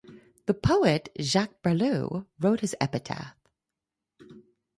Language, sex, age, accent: English, female, 40-49, United States English